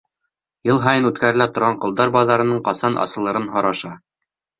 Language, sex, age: Bashkir, male, under 19